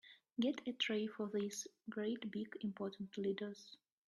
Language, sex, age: English, female, 19-29